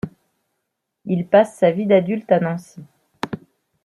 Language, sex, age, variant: French, female, 30-39, Français de métropole